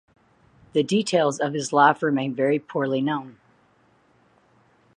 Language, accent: English, United States English